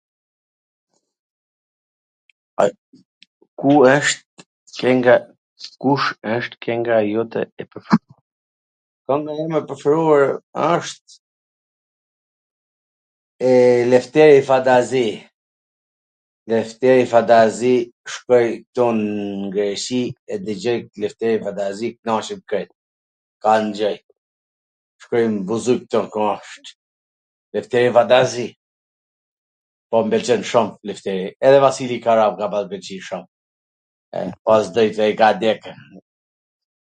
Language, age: Gheg Albanian, 50-59